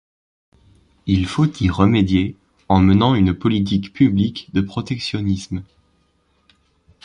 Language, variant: French, Français de métropole